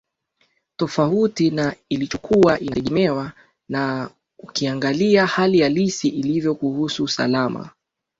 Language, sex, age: Swahili, male, 19-29